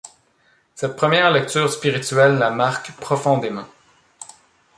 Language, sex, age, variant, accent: French, male, 30-39, Français d'Amérique du Nord, Français du Canada